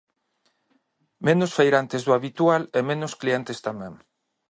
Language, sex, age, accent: Galician, male, 40-49, Normativo (estándar)